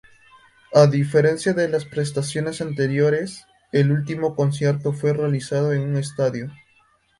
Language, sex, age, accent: Spanish, male, under 19, Andino-Pacífico: Colombia, Perú, Ecuador, oeste de Bolivia y Venezuela andina